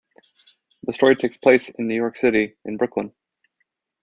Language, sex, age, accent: English, male, 30-39, United States English